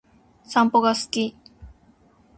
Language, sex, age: Japanese, female, 19-29